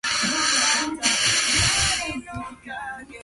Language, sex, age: English, male, 19-29